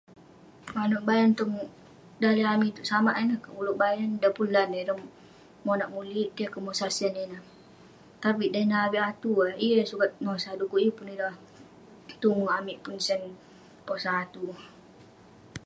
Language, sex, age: Western Penan, female, under 19